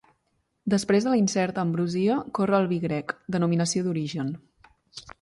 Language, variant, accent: Catalan, Central, central